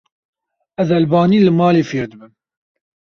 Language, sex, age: Kurdish, male, 19-29